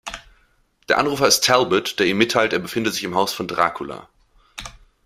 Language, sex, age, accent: German, male, 19-29, Deutschland Deutsch